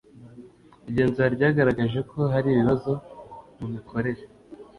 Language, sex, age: Kinyarwanda, male, 19-29